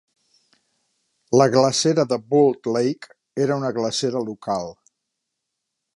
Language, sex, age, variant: Catalan, male, 50-59, Central